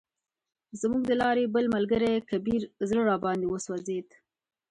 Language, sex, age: Pashto, female, 19-29